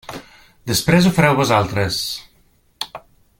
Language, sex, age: Catalan, male, 40-49